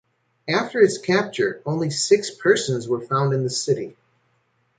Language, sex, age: English, male, 40-49